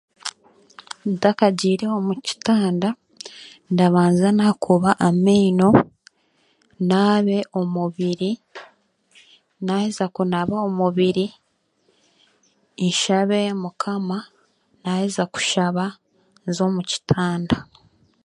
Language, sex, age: Chiga, female, 19-29